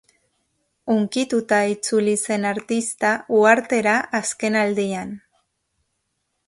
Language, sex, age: Basque, female, 40-49